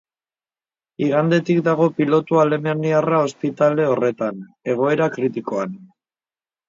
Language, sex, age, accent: Basque, female, 50-59, Mendebalekoa (Araba, Bizkaia, Gipuzkoako mendebaleko herri batzuk)